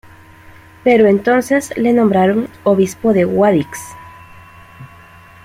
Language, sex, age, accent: Spanish, female, 30-39, América central